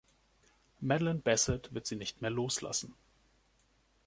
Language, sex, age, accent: German, male, 30-39, Deutschland Deutsch